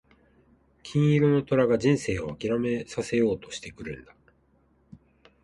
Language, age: Japanese, 30-39